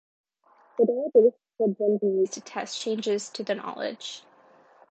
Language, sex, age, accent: English, female, 19-29, United States English